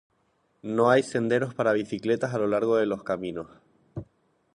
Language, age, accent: Spanish, 19-29, España: Islas Canarias